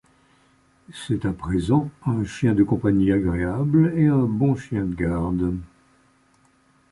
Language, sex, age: French, male, 70-79